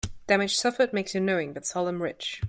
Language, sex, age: English, female, 30-39